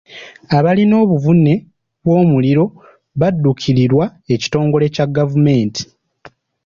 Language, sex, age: Ganda, male, under 19